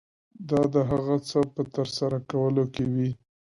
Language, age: Pashto, 19-29